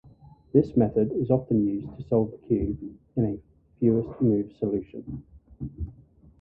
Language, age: English, 40-49